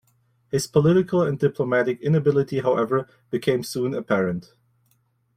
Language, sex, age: English, male, 19-29